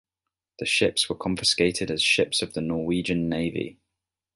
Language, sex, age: English, male, 19-29